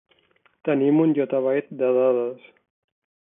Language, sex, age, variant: Catalan, male, 30-39, Central